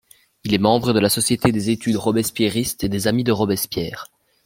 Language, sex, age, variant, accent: French, male, under 19, Français d'Europe, Français de Belgique